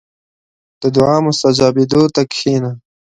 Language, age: Pashto, 19-29